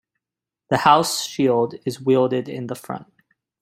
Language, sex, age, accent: English, male, 19-29, United States English